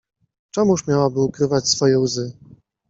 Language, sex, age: Polish, male, 30-39